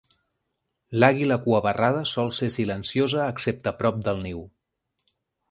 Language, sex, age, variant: Catalan, male, 30-39, Central